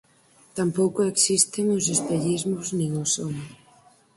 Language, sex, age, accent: Galician, female, 19-29, Normativo (estándar)